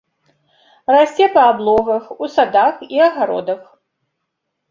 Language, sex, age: Belarusian, female, 60-69